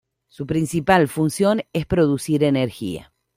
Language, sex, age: Spanish, female, 50-59